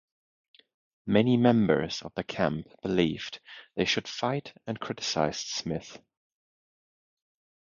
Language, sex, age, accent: English, male, 19-29, United States English